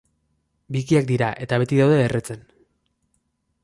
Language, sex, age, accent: Basque, male, 19-29, Erdialdekoa edo Nafarra (Gipuzkoa, Nafarroa)